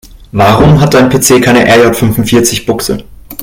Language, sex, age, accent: German, male, 19-29, Deutschland Deutsch